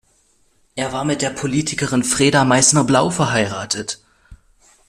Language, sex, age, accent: German, male, under 19, Deutschland Deutsch